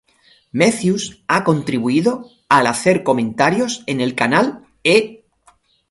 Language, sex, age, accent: Spanish, male, 50-59, España: Sur peninsular (Andalucia, Extremadura, Murcia)